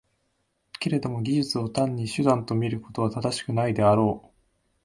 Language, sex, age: Japanese, male, 19-29